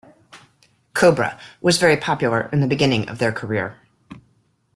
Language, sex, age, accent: English, female, 50-59, United States English